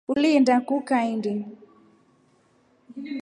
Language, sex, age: Rombo, female, 19-29